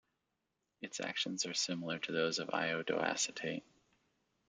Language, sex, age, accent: English, male, 30-39, United States English